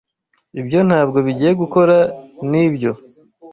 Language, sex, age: Kinyarwanda, male, 19-29